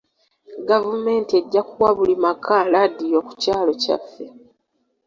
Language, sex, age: Ganda, female, 19-29